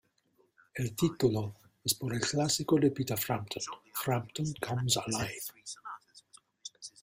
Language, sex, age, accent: Spanish, male, 50-59, España: Centro-Sur peninsular (Madrid, Toledo, Castilla-La Mancha)